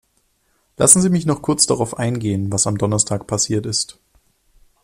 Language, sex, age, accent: German, male, 19-29, Deutschland Deutsch